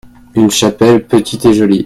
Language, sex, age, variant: French, male, 19-29, Français de métropole